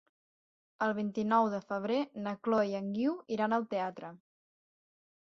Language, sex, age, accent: Catalan, female, 19-29, central; nord-occidental